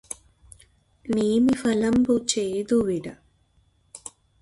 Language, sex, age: Telugu, female, 30-39